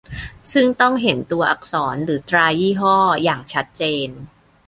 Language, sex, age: Thai, male, under 19